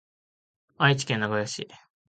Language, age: Japanese, 19-29